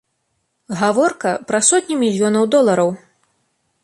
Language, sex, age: Belarusian, female, 19-29